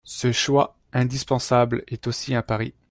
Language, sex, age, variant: French, male, 19-29, Français de métropole